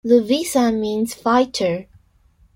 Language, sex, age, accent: English, female, 19-29, United States English